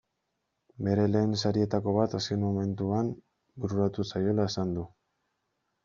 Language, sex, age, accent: Basque, male, 19-29, Erdialdekoa edo Nafarra (Gipuzkoa, Nafarroa)